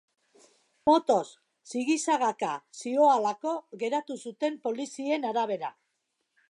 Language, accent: Basque, Mendebalekoa (Araba, Bizkaia, Gipuzkoako mendebaleko herri batzuk)